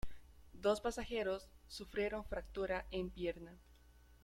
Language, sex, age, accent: Spanish, female, under 19, Andino-Pacífico: Colombia, Perú, Ecuador, oeste de Bolivia y Venezuela andina